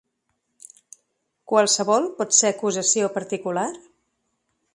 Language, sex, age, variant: Catalan, female, 40-49, Central